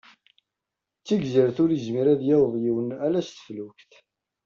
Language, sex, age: Kabyle, male, 30-39